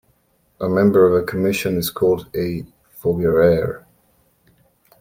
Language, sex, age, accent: English, male, 30-39, England English